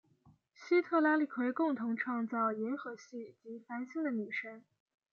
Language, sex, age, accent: Chinese, female, 19-29, 出生地：黑龙江省